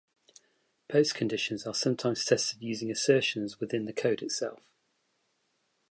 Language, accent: English, England English